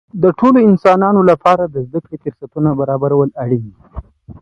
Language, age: Pashto, 19-29